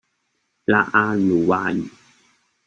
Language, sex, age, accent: Chinese, male, 30-39, 出生地：臺北市